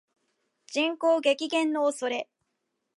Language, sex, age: Japanese, female, 19-29